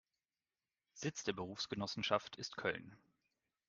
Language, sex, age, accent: German, male, 30-39, Deutschland Deutsch